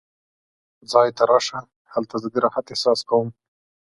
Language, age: Pashto, 30-39